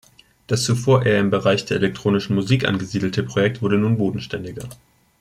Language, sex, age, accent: German, male, 19-29, Deutschland Deutsch